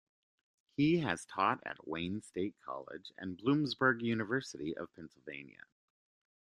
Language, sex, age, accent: English, male, 30-39, United States English